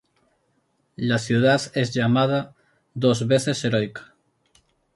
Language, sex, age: Spanish, male, 30-39